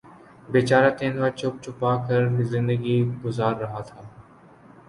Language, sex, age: Urdu, male, 19-29